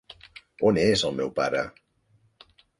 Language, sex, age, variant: Catalan, male, 60-69, Central